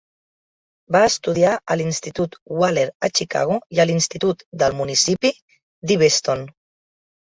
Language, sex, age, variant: Catalan, female, 30-39, Central